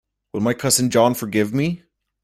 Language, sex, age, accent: English, male, 19-29, United States English